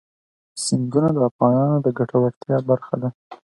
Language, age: Pashto, 19-29